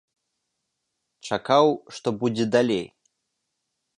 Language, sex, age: Belarusian, male, 19-29